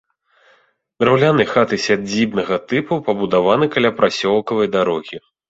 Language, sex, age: Belarusian, male, 30-39